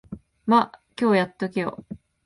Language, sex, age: Japanese, female, 19-29